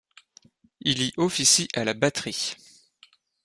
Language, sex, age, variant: French, male, 19-29, Français de métropole